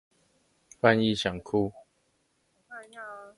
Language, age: Chinese, 30-39